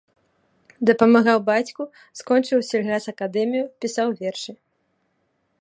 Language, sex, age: Belarusian, female, 30-39